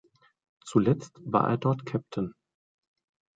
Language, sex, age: German, male, 30-39